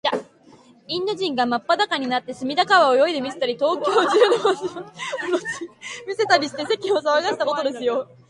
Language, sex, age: Japanese, female, 19-29